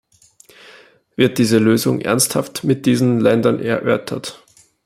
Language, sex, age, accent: German, male, 19-29, Österreichisches Deutsch